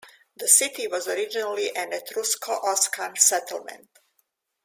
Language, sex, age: English, female, 60-69